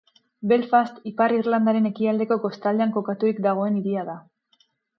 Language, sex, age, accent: Basque, female, 19-29, Mendebalekoa (Araba, Bizkaia, Gipuzkoako mendebaleko herri batzuk)